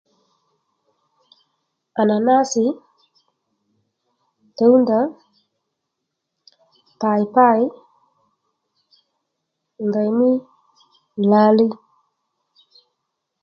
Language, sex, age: Lendu, female, 30-39